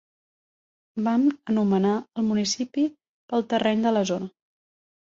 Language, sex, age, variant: Catalan, female, 19-29, Central